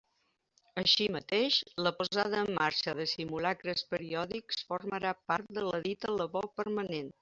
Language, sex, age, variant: Catalan, female, 60-69, Balear